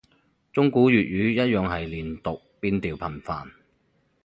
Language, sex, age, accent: Cantonese, male, 30-39, 广州音